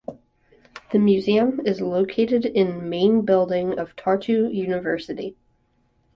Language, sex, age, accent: English, male, under 19, United States English